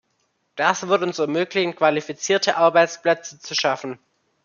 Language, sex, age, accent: German, male, under 19, Deutschland Deutsch